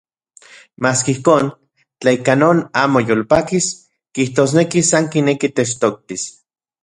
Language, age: Central Puebla Nahuatl, 30-39